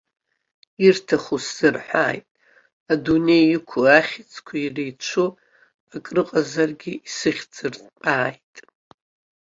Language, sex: Abkhazian, female